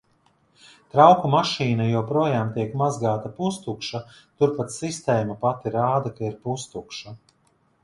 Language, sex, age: Latvian, male, 40-49